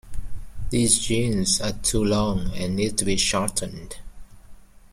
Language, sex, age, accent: English, male, 30-39, United States English